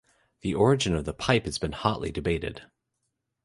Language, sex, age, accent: English, male, 30-39, Canadian English